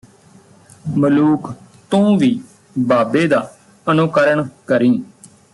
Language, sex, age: Punjabi, male, 30-39